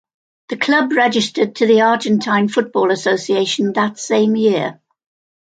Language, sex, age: English, female, 70-79